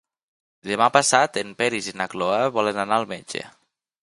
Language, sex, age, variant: Catalan, male, 19-29, Nord-Occidental